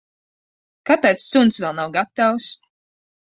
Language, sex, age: Latvian, female, 19-29